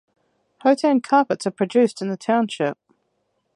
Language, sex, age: English, female, 30-39